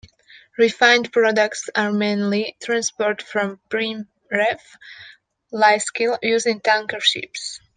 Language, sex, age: English, female, 19-29